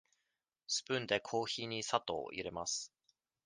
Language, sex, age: Japanese, male, 19-29